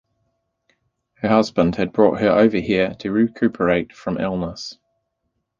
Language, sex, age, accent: English, male, 30-39, New Zealand English